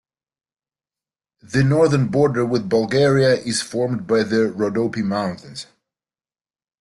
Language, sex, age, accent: English, male, 30-39, United States English